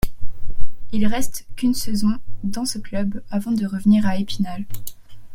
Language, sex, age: French, female, 19-29